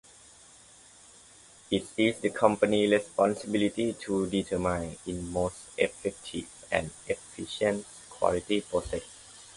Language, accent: English, India and South Asia (India, Pakistan, Sri Lanka)